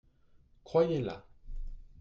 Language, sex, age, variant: French, male, 30-39, Français de métropole